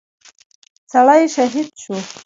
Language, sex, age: Pashto, female, 19-29